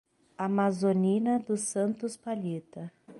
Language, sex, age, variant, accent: Portuguese, female, 30-39, Portuguese (Brasil), Paulista